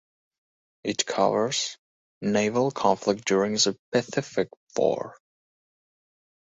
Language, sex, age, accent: English, male, 19-29, England English